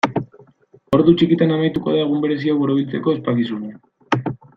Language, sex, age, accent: Basque, male, 19-29, Erdialdekoa edo Nafarra (Gipuzkoa, Nafarroa)